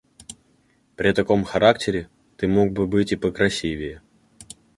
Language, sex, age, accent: Russian, male, under 19, Русский